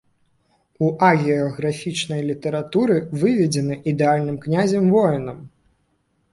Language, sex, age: Belarusian, male, 19-29